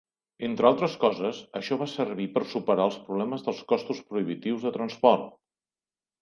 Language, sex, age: Catalan, male, 40-49